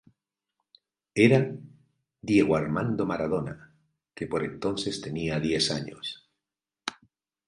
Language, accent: Spanish, Caribe: Cuba, Venezuela, Puerto Rico, República Dominicana, Panamá, Colombia caribeña, México caribeño, Costa del golfo de México